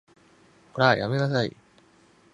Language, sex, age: Japanese, male, 19-29